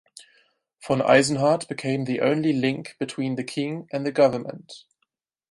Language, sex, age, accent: English, male, 19-29, England English; German English